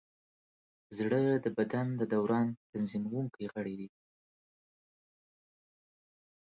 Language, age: Pashto, 30-39